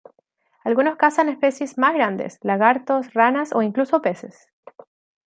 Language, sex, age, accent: Spanish, female, 19-29, Chileno: Chile, Cuyo